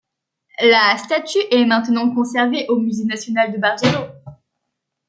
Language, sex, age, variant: French, female, under 19, Français de métropole